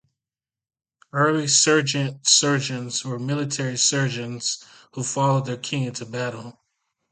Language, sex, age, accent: English, male, 30-39, United States English